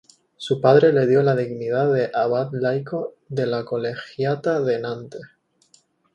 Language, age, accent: Spanish, 19-29, España: Islas Canarias